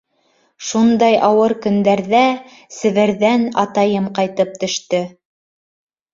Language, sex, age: Bashkir, female, 19-29